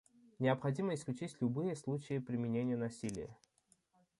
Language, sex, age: Russian, male, 19-29